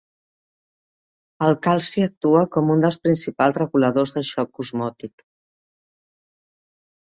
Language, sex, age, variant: Catalan, female, 50-59, Central